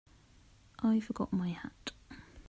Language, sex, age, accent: English, female, 30-39, England English